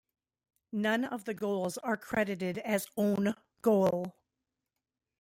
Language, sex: English, female